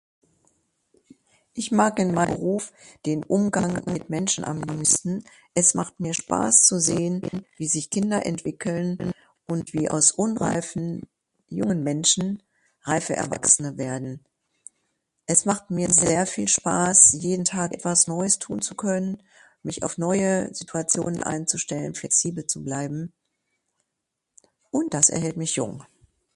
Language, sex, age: German, female, 60-69